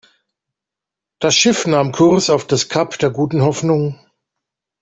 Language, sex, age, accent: German, male, 50-59, Deutschland Deutsch